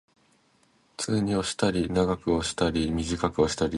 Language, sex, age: Japanese, male, 19-29